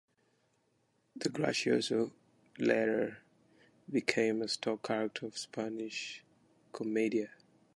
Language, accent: English, Kenyan